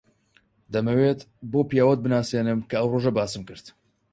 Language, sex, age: Central Kurdish, male, 19-29